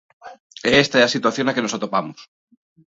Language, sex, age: Galician, male, 30-39